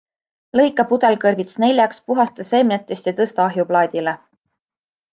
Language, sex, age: Estonian, female, 19-29